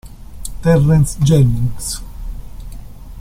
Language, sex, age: Italian, male, 60-69